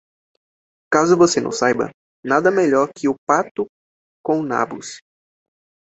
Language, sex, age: Portuguese, male, 19-29